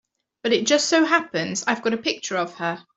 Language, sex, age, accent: English, female, 30-39, England English